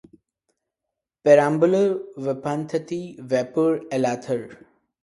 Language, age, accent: English, 19-29, India and South Asia (India, Pakistan, Sri Lanka)